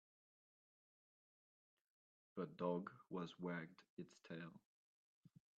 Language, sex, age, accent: English, male, 19-29, Australian English